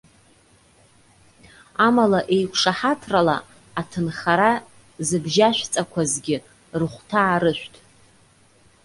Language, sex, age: Abkhazian, female, 30-39